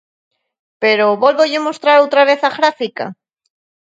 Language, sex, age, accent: Galician, female, 30-39, Central (gheada)